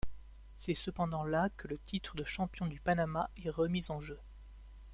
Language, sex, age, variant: French, male, 19-29, Français de métropole